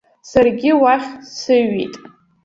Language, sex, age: Abkhazian, female, under 19